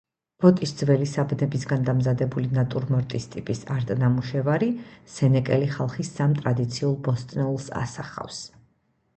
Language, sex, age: Georgian, female, 30-39